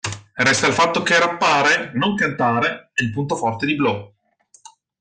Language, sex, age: Italian, male, 19-29